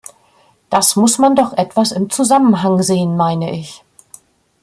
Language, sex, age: German, female, 50-59